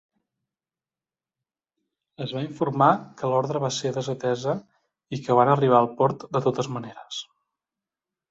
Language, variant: Catalan, Central